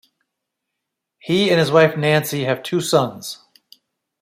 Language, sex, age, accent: English, male, 70-79, United States English